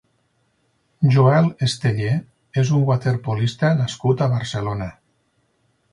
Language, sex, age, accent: Catalan, male, 50-59, Lleidatà